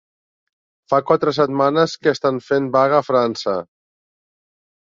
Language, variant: Catalan, Central